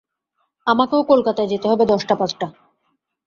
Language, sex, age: Bengali, female, 19-29